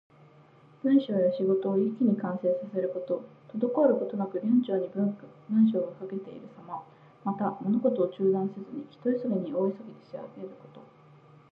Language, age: Japanese, 19-29